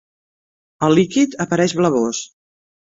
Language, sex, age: Catalan, female, 50-59